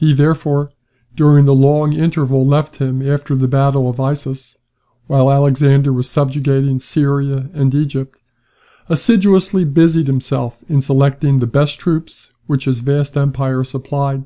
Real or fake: real